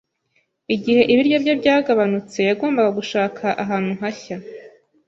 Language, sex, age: Kinyarwanda, female, 19-29